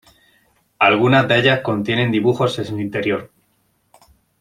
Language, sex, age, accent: Spanish, male, 30-39, España: Sur peninsular (Andalucia, Extremadura, Murcia)